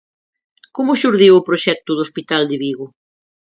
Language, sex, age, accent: Galician, female, 40-49, Oriental (común en zona oriental)